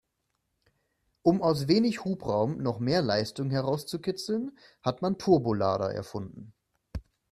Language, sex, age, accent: German, male, 30-39, Deutschland Deutsch